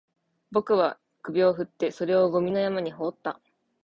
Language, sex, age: Japanese, female, 19-29